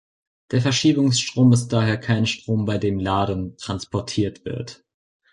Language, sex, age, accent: German, male, under 19, Deutschland Deutsch